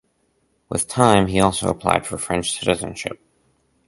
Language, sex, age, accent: English, male, 19-29, United States English